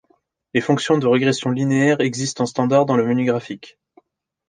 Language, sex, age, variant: French, male, 19-29, Français de métropole